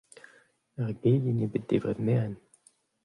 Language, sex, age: Breton, male, 19-29